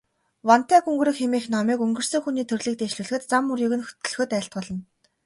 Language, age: Mongolian, 19-29